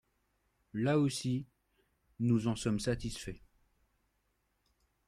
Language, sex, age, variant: French, male, 30-39, Français de métropole